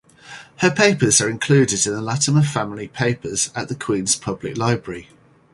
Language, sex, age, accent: English, male, 40-49, England English